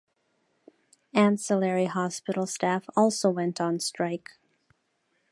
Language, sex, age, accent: English, female, 40-49, United States English